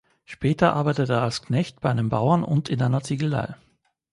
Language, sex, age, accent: German, male, 30-39, Österreichisches Deutsch